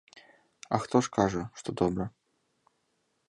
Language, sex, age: Belarusian, male, 30-39